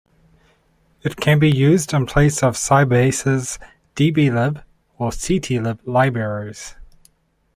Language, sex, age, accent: English, male, 30-39, New Zealand English